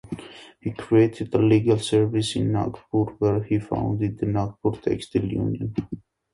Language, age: English, 19-29